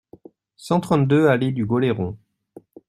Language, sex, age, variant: French, male, 19-29, Français de métropole